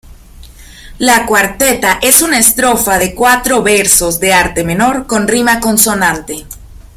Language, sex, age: Spanish, female, 19-29